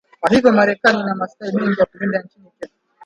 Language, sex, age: Swahili, male, 19-29